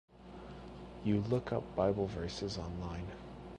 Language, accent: English, United States English